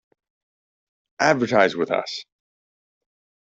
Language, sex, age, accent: English, male, 19-29, United States English